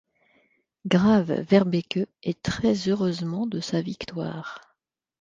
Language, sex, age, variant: French, female, 40-49, Français de métropole